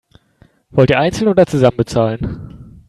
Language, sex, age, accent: German, male, 19-29, Deutschland Deutsch